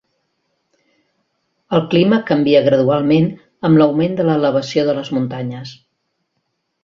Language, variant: Catalan, Central